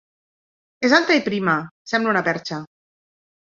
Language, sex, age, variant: Catalan, female, 40-49, Central